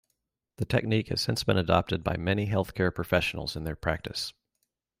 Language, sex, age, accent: English, male, 30-39, United States English